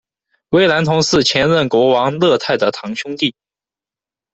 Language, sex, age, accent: Chinese, male, under 19, 出生地：四川省